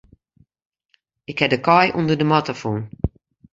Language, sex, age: Western Frisian, female, 50-59